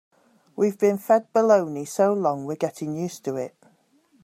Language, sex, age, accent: English, female, 50-59, England English